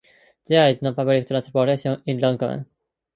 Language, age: English, under 19